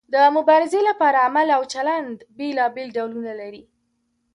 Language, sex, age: Pashto, female, under 19